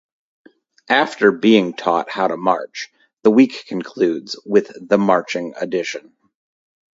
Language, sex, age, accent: English, male, 30-39, United States English